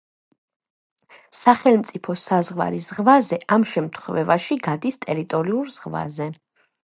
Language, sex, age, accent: Georgian, female, 19-29, ჩვეულებრივი